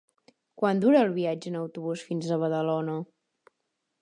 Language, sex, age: Catalan, female, under 19